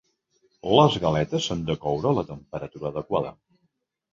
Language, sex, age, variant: Catalan, male, 50-59, Central